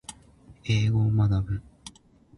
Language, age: Japanese, 19-29